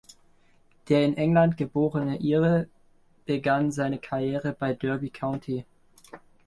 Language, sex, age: German, male, 19-29